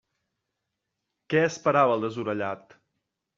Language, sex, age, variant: Catalan, male, 19-29, Central